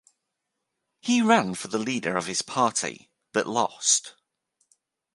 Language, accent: English, England English